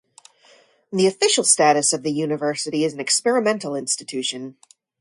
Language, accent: English, United States English